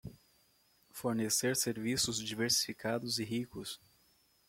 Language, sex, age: Portuguese, male, 30-39